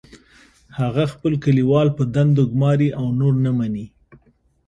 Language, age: Pashto, 30-39